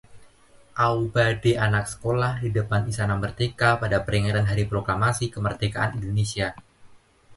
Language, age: Indonesian, 19-29